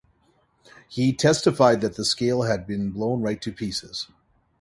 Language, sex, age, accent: English, male, 40-49, Canadian English